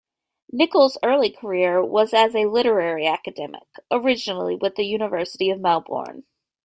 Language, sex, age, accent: English, female, 19-29, United States English